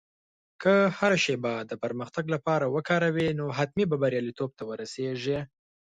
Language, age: Pashto, 19-29